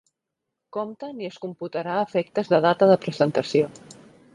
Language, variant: Catalan, Central